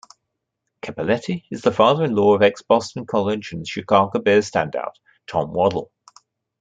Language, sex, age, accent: English, male, 60-69, England English